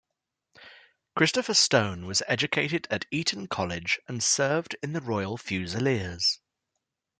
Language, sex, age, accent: English, male, 19-29, England English